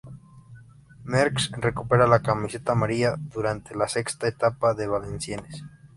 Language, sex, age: Spanish, male, 19-29